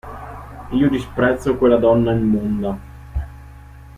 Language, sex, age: Italian, male, 19-29